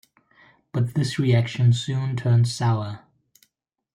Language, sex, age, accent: English, male, 40-49, England English